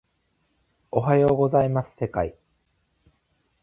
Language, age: Japanese, 30-39